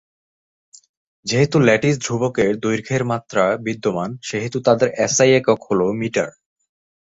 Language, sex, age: Bengali, male, 19-29